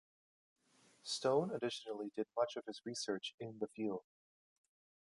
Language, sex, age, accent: English, male, 19-29, Canadian English